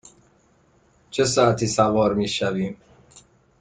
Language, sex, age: Persian, male, 19-29